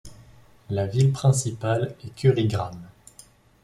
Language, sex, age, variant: French, male, 19-29, Français de métropole